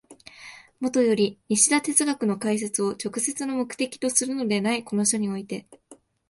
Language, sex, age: Japanese, female, 19-29